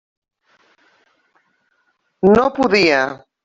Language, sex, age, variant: Catalan, female, 40-49, Central